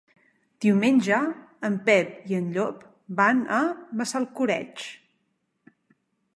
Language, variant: Catalan, Central